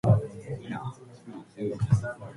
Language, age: Japanese, 19-29